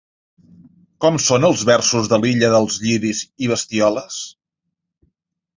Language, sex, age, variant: Catalan, male, 19-29, Central